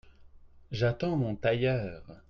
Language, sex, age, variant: French, male, 30-39, Français de métropole